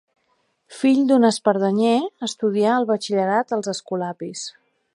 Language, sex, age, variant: Catalan, female, 50-59, Central